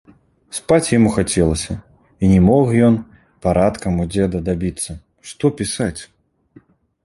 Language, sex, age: Belarusian, male, 19-29